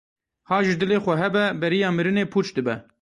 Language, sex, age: Kurdish, male, 30-39